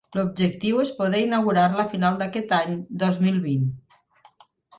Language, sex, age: Catalan, female, 50-59